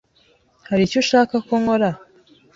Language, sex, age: Kinyarwanda, female, 19-29